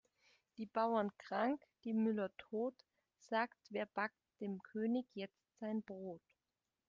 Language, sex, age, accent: German, female, 30-39, Deutschland Deutsch